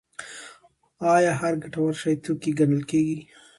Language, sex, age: Pashto, female, 30-39